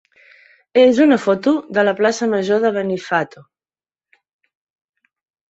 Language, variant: Catalan, Central